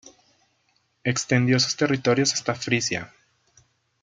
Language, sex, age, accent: Spanish, male, 19-29, Andino-Pacífico: Colombia, Perú, Ecuador, oeste de Bolivia y Venezuela andina